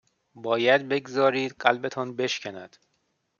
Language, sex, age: Persian, male, 30-39